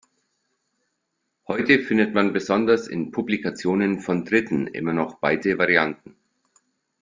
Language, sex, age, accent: German, male, 40-49, Deutschland Deutsch